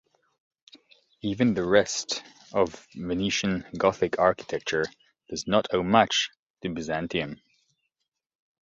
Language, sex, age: English, male, 30-39